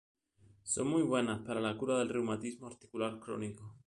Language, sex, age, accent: Spanish, male, 40-49, España: Sur peninsular (Andalucia, Extremadura, Murcia)